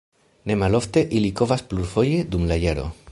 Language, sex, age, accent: Esperanto, male, 40-49, Internacia